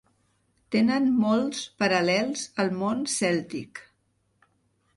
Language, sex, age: Catalan, female, 60-69